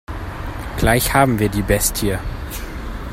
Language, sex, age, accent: German, male, 30-39, Deutschland Deutsch